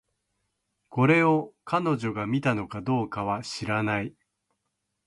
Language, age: Japanese, 50-59